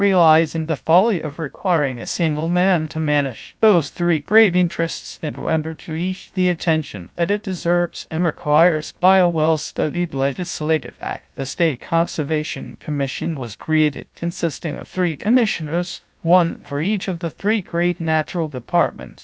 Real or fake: fake